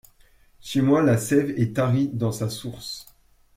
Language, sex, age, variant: French, male, 19-29, Français de métropole